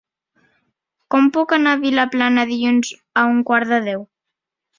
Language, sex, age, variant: Catalan, male, under 19, Central